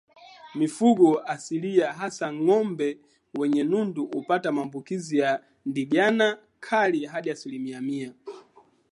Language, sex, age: Swahili, male, 19-29